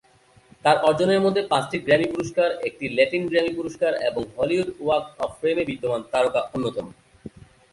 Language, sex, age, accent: Bengali, male, 19-29, Native